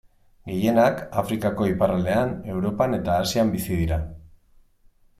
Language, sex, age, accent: Basque, male, 30-39, Mendebalekoa (Araba, Bizkaia, Gipuzkoako mendebaleko herri batzuk)